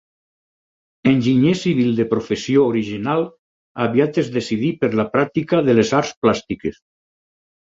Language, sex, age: Catalan, male, 50-59